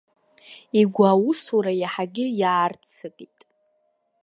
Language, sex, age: Abkhazian, female, 19-29